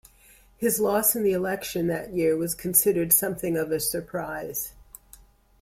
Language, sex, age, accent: English, female, 60-69, United States English